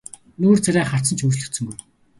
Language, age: Mongolian, 19-29